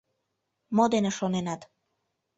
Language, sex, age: Mari, female, under 19